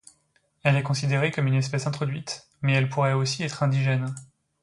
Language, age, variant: French, 19-29, Français de métropole